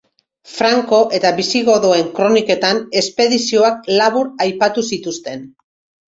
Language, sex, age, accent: Basque, female, 50-59, Mendebalekoa (Araba, Bizkaia, Gipuzkoako mendebaleko herri batzuk)